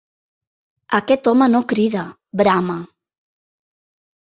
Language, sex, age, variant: Catalan, female, 40-49, Central